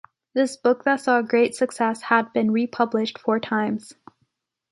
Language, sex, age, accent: English, female, 19-29, Canadian English